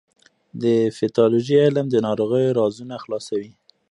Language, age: Pashto, 30-39